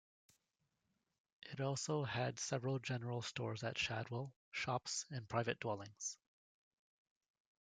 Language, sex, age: English, male, 19-29